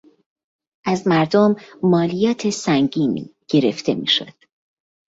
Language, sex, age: Persian, female, 19-29